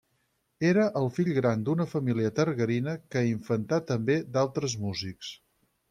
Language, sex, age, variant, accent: Catalan, male, 50-59, Central, central